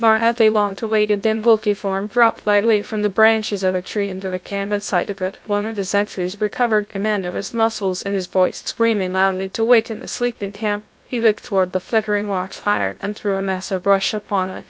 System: TTS, GlowTTS